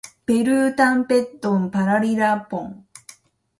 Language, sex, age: Japanese, female, 50-59